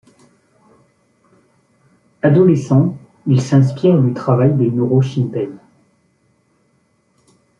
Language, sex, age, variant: French, male, 30-39, Français de métropole